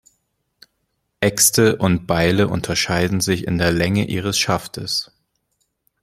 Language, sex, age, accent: German, male, 19-29, Deutschland Deutsch